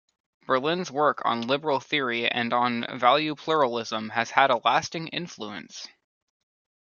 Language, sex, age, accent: English, male, under 19, United States English